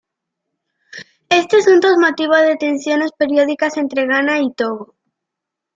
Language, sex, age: Spanish, female, 30-39